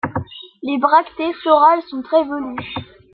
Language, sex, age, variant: French, male, under 19, Français de métropole